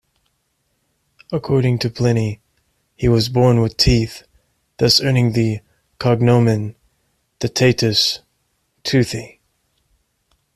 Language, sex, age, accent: English, male, 19-29, England English